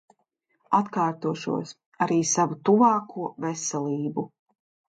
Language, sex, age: Latvian, female, 30-39